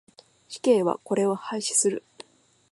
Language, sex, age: Japanese, female, 19-29